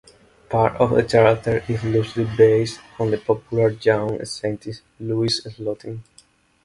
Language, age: English, 19-29